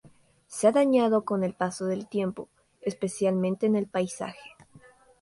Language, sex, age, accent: Spanish, female, under 19, Peru